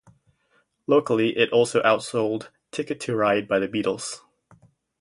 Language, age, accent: English, 19-29, United States English